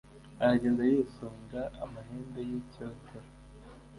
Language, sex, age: Kinyarwanda, male, 19-29